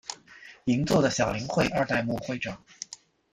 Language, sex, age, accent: Chinese, male, 40-49, 出生地：上海市